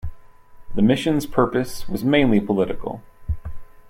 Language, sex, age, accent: English, male, 30-39, United States English